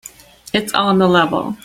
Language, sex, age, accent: English, female, 19-29, Canadian English